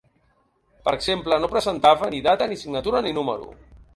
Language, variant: Catalan, Central